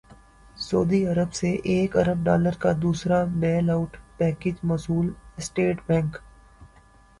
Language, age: Urdu, 19-29